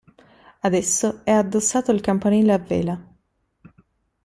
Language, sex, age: Italian, female, 30-39